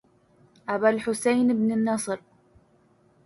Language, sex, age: Arabic, female, 19-29